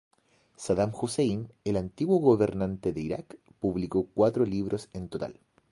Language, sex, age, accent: Spanish, male, 30-39, Chileno: Chile, Cuyo